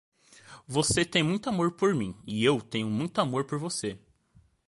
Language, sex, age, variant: Portuguese, male, 19-29, Portuguese (Brasil)